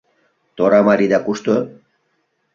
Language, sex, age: Mari, male, 40-49